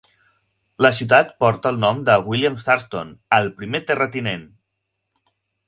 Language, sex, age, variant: Catalan, male, 19-29, Central